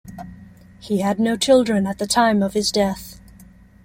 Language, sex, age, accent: English, female, 19-29, United States English